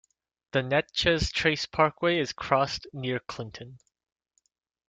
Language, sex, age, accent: English, male, 19-29, United States English